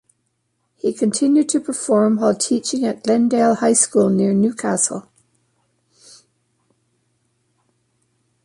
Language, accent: English, Canadian English